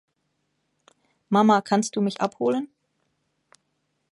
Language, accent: German, Deutschland Deutsch